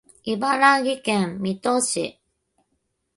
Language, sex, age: Japanese, female, 30-39